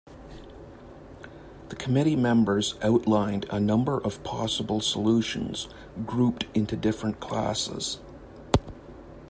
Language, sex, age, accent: English, male, 40-49, Canadian English